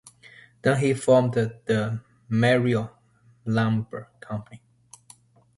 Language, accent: English, United States English